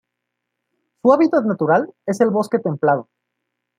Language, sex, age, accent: Spanish, male, 19-29, México